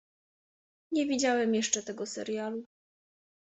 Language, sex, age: Polish, female, 30-39